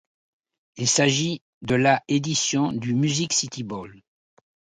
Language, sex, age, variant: French, male, 60-69, Français de métropole